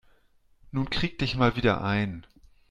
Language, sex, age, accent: German, male, 40-49, Deutschland Deutsch